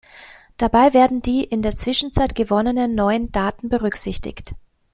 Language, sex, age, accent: German, female, 30-39, Österreichisches Deutsch